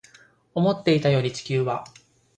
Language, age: Japanese, 40-49